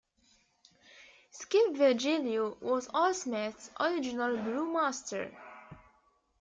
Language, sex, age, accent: English, female, 19-29, United States English